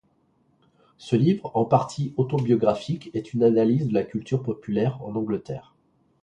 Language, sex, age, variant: French, male, 50-59, Français de métropole